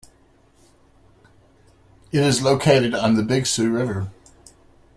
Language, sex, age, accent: English, male, 50-59, United States English